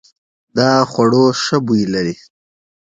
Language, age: Pashto, 19-29